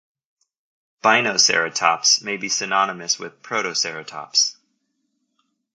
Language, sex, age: English, male, 30-39